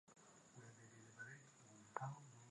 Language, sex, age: Swahili, female, 19-29